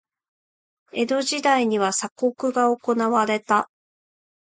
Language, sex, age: Japanese, female, 40-49